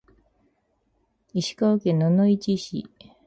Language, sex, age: Japanese, female, 30-39